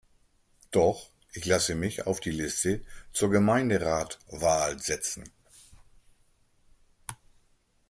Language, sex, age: German, male, 50-59